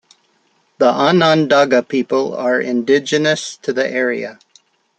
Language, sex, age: English, male, 60-69